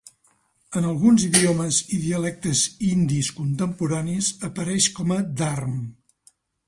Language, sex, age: Catalan, male, 60-69